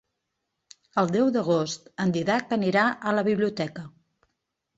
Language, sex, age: Catalan, female, 50-59